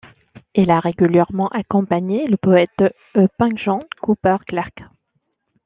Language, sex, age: French, female, 19-29